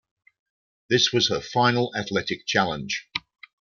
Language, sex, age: English, male, 60-69